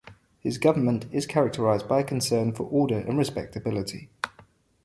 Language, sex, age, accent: English, male, 30-39, England English